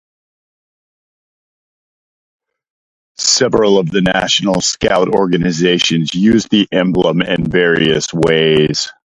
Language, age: English, 40-49